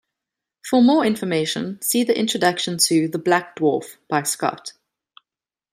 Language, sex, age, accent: English, female, 30-39, Southern African (South Africa, Zimbabwe, Namibia)